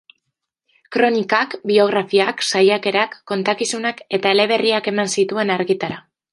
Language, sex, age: Basque, female, 19-29